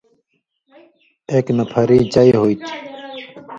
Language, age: Indus Kohistani, 30-39